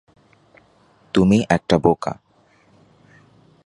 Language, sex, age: Bengali, male, 19-29